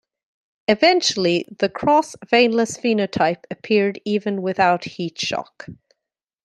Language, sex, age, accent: English, female, 40-49, Canadian English